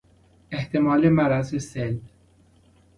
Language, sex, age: Persian, male, 30-39